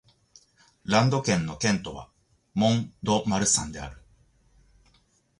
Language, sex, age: Japanese, male, 40-49